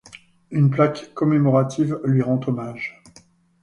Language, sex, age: French, male, 50-59